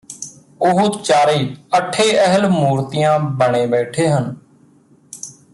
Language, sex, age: Punjabi, male, 30-39